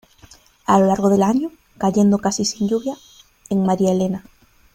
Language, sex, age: Spanish, female, 19-29